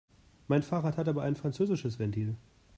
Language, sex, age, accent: German, male, 30-39, Deutschland Deutsch